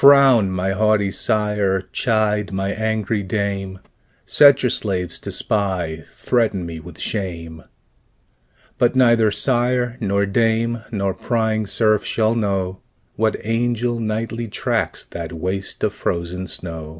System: none